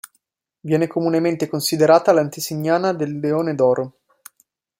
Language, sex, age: Italian, male, 19-29